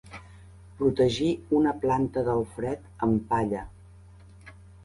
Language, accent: Catalan, nord-oriental